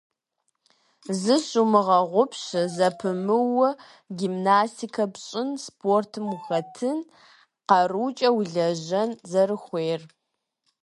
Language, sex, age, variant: Kabardian, female, 30-39, Адыгэбзэ (Къэбэрдей, Кирил, псоми зэдай)